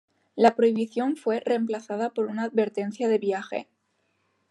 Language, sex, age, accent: Spanish, female, under 19, España: Norte peninsular (Asturias, Castilla y León, Cantabria, País Vasco, Navarra, Aragón, La Rioja, Guadalajara, Cuenca)